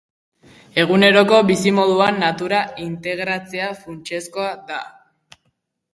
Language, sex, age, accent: Basque, female, 90+, Erdialdekoa edo Nafarra (Gipuzkoa, Nafarroa)